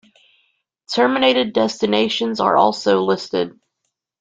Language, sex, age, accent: English, female, 19-29, United States English